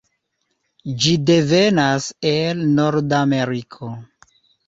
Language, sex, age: Esperanto, male, 40-49